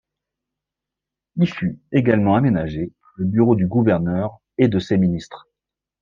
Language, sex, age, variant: French, male, 50-59, Français de métropole